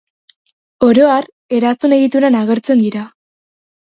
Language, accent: Basque, Mendebalekoa (Araba, Bizkaia, Gipuzkoako mendebaleko herri batzuk)